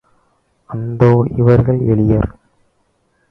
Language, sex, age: Tamil, male, 19-29